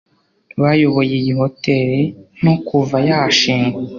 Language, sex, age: Kinyarwanda, male, under 19